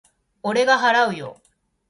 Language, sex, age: Japanese, female, 40-49